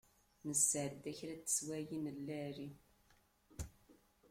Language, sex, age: Kabyle, female, 80-89